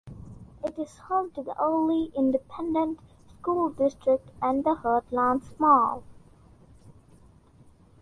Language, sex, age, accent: English, male, under 19, India and South Asia (India, Pakistan, Sri Lanka)